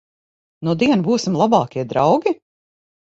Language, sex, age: Latvian, female, 50-59